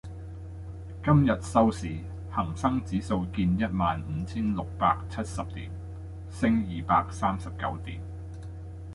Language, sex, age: Cantonese, male, 30-39